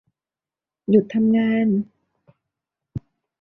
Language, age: Thai, 19-29